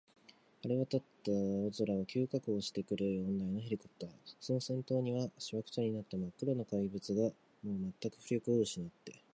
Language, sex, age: Japanese, male, 19-29